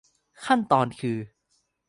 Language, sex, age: Thai, male, 19-29